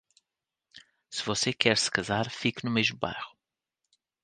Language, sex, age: Portuguese, male, 40-49